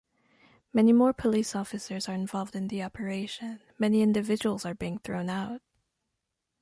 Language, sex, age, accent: English, female, 19-29, United States English